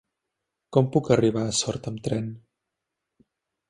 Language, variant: Catalan, Central